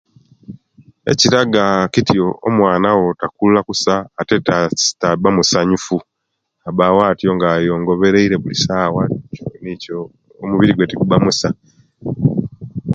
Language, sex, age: Kenyi, male, 50-59